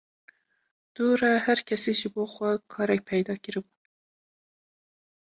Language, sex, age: Kurdish, female, 19-29